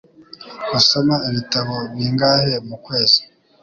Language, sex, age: Kinyarwanda, male, 19-29